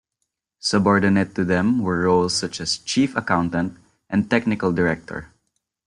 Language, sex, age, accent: English, male, 19-29, Filipino